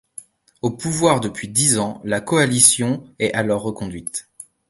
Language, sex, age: French, male, 19-29